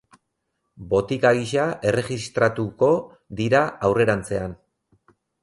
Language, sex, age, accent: Basque, male, 40-49, Erdialdekoa edo Nafarra (Gipuzkoa, Nafarroa)